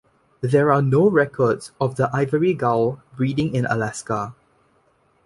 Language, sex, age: English, male, under 19